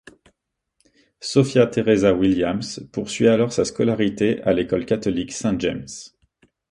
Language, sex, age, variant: French, male, 30-39, Français de métropole